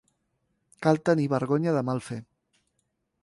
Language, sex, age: Catalan, male, 40-49